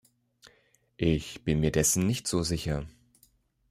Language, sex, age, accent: German, male, 30-39, Deutschland Deutsch